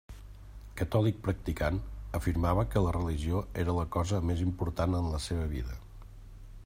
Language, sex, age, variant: Catalan, male, 50-59, Central